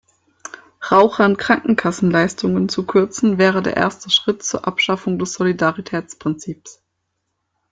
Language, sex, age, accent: German, female, 19-29, Deutschland Deutsch